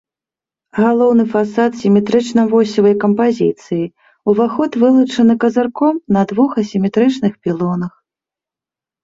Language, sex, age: Belarusian, female, 30-39